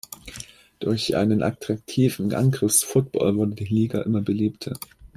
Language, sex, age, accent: German, male, under 19, Deutschland Deutsch